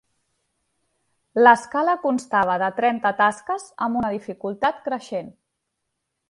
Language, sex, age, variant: Catalan, female, 30-39, Central